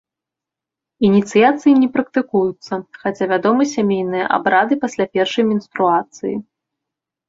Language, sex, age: Belarusian, female, 19-29